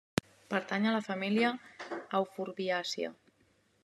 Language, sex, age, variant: Catalan, female, 30-39, Central